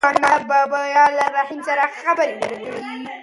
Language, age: Pashto, 19-29